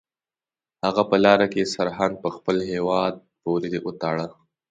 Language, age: Pashto, 19-29